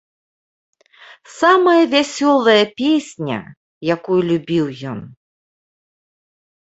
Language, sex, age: Belarusian, female, 40-49